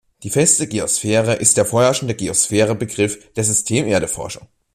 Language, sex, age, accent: German, male, under 19, Deutschland Deutsch